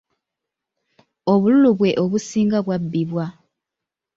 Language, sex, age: Ganda, female, 19-29